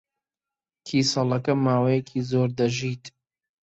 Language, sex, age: Central Kurdish, male, 30-39